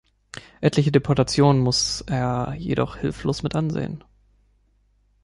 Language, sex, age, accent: German, male, 19-29, Deutschland Deutsch